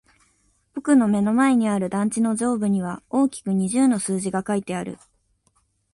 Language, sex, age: Japanese, female, 19-29